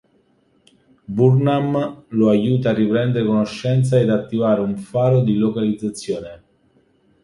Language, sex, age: Italian, male, 30-39